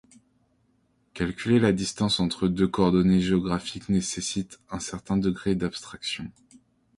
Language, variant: French, Français de métropole